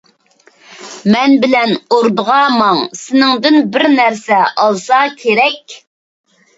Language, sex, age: Uyghur, female, 19-29